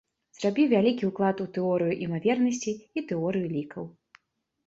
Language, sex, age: Belarusian, female, 19-29